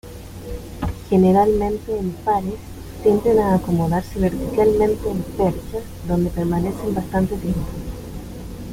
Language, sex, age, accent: Spanish, female, 19-29, Chileno: Chile, Cuyo